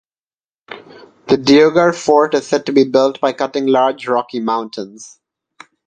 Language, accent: English, India and South Asia (India, Pakistan, Sri Lanka)